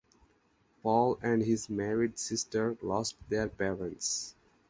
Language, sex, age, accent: English, male, 19-29, United States English